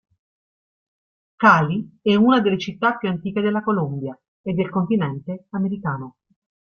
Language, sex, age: Italian, female, 40-49